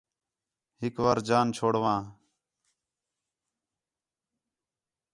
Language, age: Khetrani, 19-29